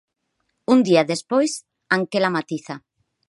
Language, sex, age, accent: Galician, female, 40-49, Normativo (estándar); Neofalante